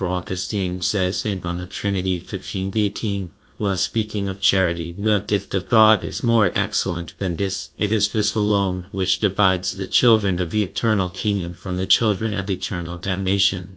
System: TTS, GlowTTS